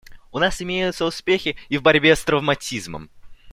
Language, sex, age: Russian, male, under 19